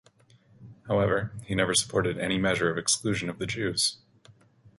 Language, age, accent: English, 30-39, Canadian English